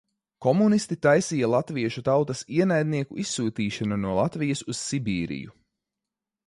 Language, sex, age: Latvian, male, 19-29